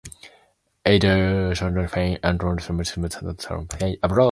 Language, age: English, 19-29